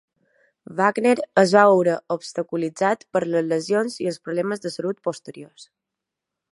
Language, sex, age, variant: Catalan, female, 19-29, Balear